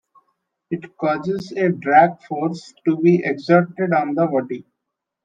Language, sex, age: English, male, 19-29